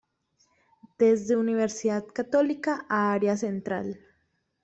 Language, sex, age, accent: Spanish, female, 19-29, Caribe: Cuba, Venezuela, Puerto Rico, República Dominicana, Panamá, Colombia caribeña, México caribeño, Costa del golfo de México